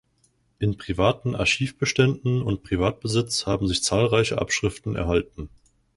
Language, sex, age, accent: German, male, 19-29, Deutschland Deutsch